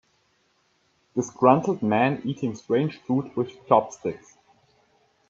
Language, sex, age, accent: English, male, 19-29, United States English